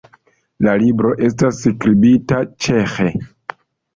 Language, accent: Esperanto, Internacia